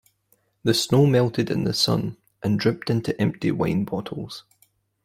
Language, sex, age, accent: English, male, 19-29, Scottish English